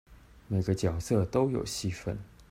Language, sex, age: Chinese, male, 30-39